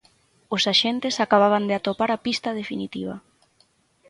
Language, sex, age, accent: Galician, female, 19-29, Central (gheada); Normativo (estándar)